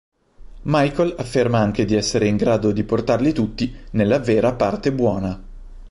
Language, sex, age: Italian, male, 30-39